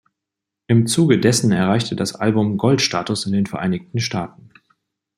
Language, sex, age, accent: German, male, 30-39, Deutschland Deutsch